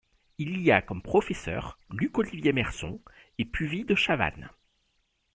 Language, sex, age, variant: French, male, 40-49, Français de métropole